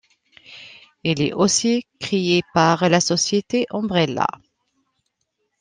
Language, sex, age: French, female, 40-49